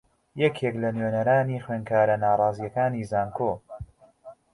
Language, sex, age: Central Kurdish, male, 19-29